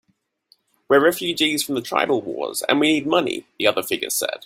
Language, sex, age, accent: English, male, 19-29, Australian English